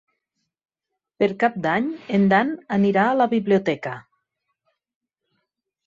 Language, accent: Catalan, Ebrenc